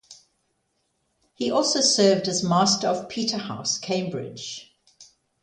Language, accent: English, Southern African (South Africa, Zimbabwe, Namibia)